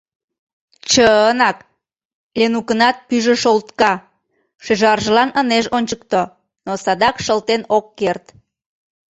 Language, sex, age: Mari, female, 30-39